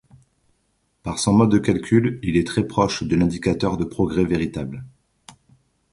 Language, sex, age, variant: French, male, 40-49, Français de métropole